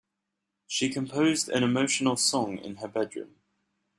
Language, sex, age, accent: English, male, 19-29, England English